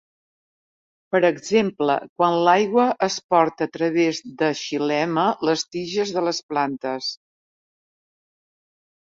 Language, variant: Catalan, Central